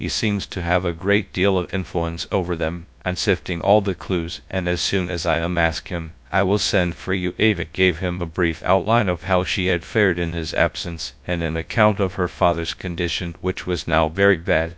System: TTS, GradTTS